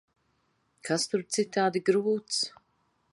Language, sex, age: Latvian, female, 50-59